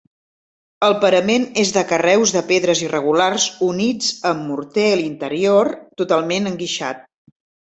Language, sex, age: Catalan, female, 50-59